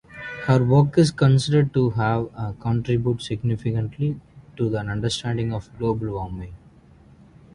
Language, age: English, 19-29